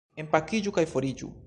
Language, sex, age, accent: Esperanto, male, 19-29, Internacia